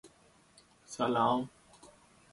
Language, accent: English, United States English